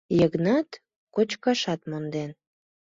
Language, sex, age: Mari, female, under 19